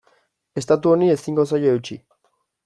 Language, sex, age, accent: Basque, male, 19-29, Erdialdekoa edo Nafarra (Gipuzkoa, Nafarroa)